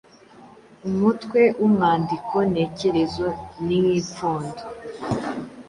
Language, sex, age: Kinyarwanda, female, under 19